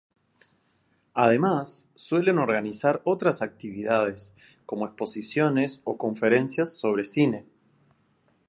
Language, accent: Spanish, Rioplatense: Argentina, Uruguay, este de Bolivia, Paraguay